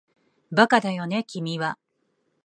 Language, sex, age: Japanese, female, 40-49